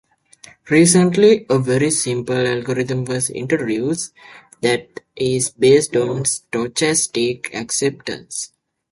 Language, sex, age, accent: English, male, 19-29, United States English